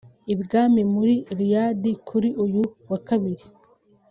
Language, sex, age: Kinyarwanda, female, 19-29